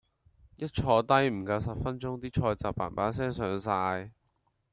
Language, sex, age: Cantonese, male, under 19